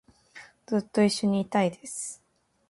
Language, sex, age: Japanese, female, 19-29